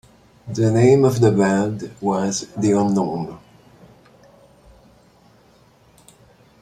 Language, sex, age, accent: English, male, 70-79, Canadian English